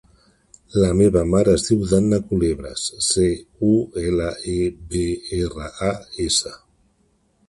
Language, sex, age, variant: Catalan, male, 40-49, Central